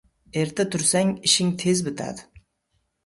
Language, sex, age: Uzbek, male, 30-39